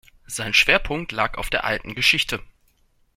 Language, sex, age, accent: German, male, 19-29, Deutschland Deutsch